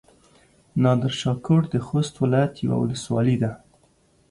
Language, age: Pashto, 19-29